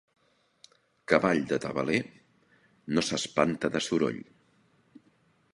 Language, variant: Catalan, Central